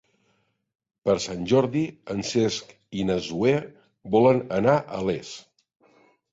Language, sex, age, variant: Catalan, male, 50-59, Central